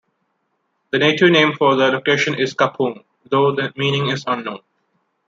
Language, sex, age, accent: English, male, 19-29, India and South Asia (India, Pakistan, Sri Lanka)